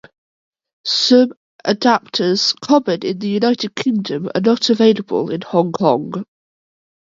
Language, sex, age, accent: English, female, 19-29, Welsh English